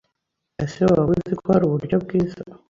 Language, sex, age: Kinyarwanda, male, under 19